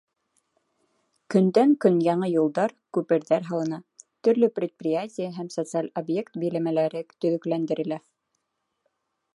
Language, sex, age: Bashkir, female, 19-29